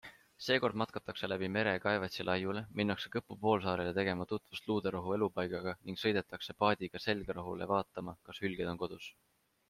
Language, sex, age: Estonian, male, 19-29